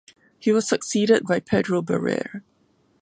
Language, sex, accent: English, female, Singaporean English